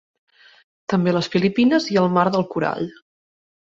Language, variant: Catalan, Central